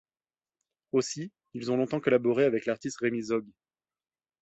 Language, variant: French, Français de métropole